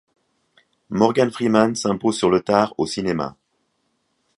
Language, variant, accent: French, Français d'Europe, Français de Suisse